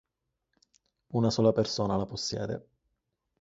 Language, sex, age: Italian, male, 19-29